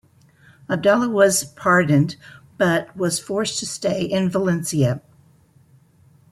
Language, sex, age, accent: English, female, 60-69, United States English